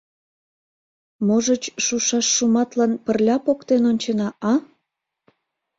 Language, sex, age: Mari, female, 19-29